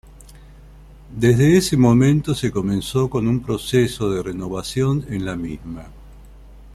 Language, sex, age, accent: Spanish, male, 40-49, Rioplatense: Argentina, Uruguay, este de Bolivia, Paraguay